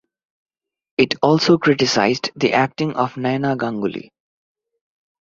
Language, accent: English, India and South Asia (India, Pakistan, Sri Lanka)